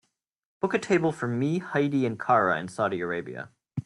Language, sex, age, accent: English, male, 19-29, United States English